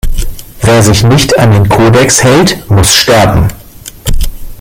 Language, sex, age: German, male, 50-59